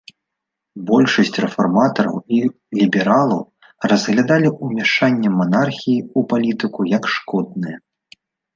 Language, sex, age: Belarusian, male, 19-29